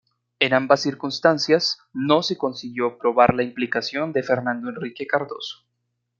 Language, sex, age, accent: Spanish, male, 19-29, México